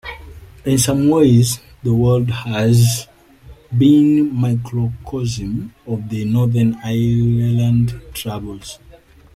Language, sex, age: English, male, 19-29